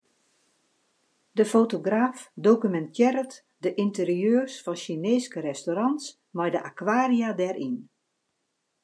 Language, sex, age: Western Frisian, female, 50-59